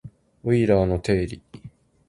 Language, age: Japanese, 19-29